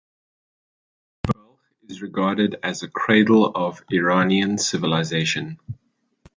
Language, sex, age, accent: English, male, 19-29, Southern African (South Africa, Zimbabwe, Namibia)